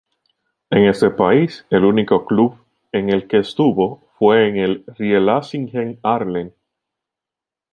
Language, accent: Spanish, Caribe: Cuba, Venezuela, Puerto Rico, República Dominicana, Panamá, Colombia caribeña, México caribeño, Costa del golfo de México